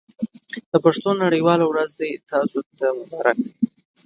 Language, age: Pashto, 19-29